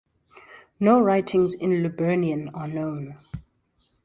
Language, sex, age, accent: English, female, 30-39, Southern African (South Africa, Zimbabwe, Namibia)